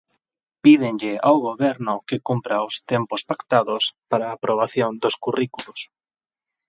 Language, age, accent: Galician, 30-39, Atlántico (seseo e gheada); Normativo (estándar); Neofalante